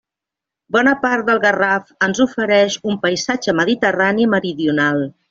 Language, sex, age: Catalan, female, 50-59